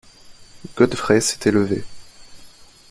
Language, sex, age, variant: French, male, 19-29, Français de métropole